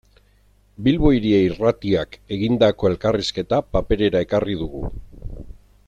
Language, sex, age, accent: Basque, male, 50-59, Erdialdekoa edo Nafarra (Gipuzkoa, Nafarroa)